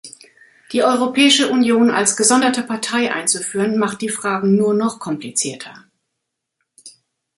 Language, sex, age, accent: German, female, 50-59, Deutschland Deutsch